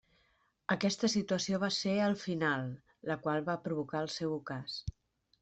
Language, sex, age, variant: Catalan, female, 50-59, Central